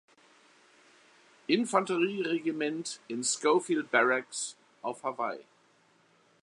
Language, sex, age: German, male, 60-69